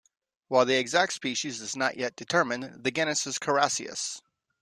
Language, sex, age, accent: English, male, 40-49, United States English